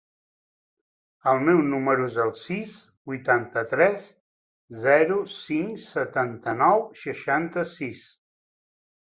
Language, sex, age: Catalan, male, 40-49